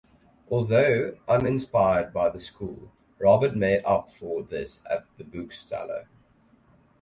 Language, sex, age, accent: English, male, 19-29, Southern African (South Africa, Zimbabwe, Namibia)